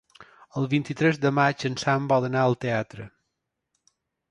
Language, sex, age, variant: Catalan, male, 50-59, Balear